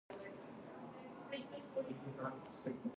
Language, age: Japanese, 19-29